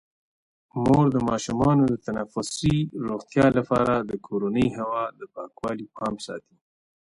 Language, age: Pashto, 30-39